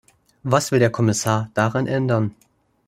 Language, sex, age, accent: German, male, under 19, Deutschland Deutsch